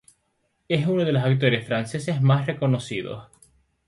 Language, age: Spanish, 19-29